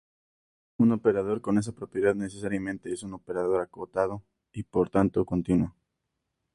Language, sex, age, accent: Spanish, male, 19-29, México